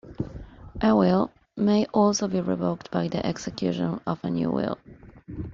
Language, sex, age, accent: English, female, 30-39, United States English